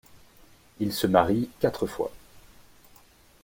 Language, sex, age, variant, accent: French, male, 30-39, Français d'Europe, Français de Belgique